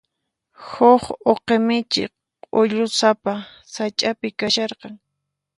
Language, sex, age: Puno Quechua, female, 19-29